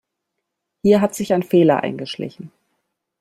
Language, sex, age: German, female, 40-49